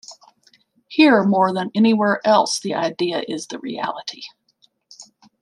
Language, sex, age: English, female, 50-59